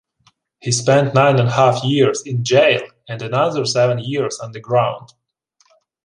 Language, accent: English, United States English